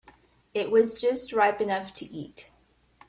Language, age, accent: English, 40-49, United States English